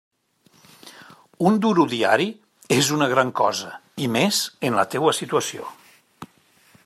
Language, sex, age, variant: Catalan, male, 50-59, Central